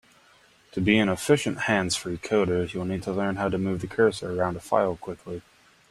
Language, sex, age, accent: English, male, 19-29, United States English